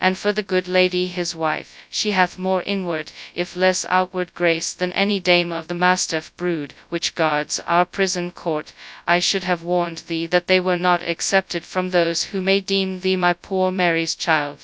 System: TTS, FastPitch